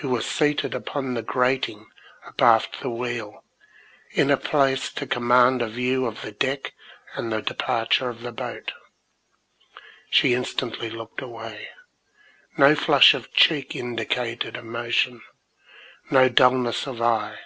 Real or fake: real